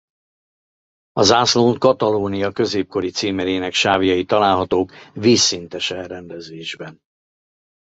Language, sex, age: Hungarian, male, 60-69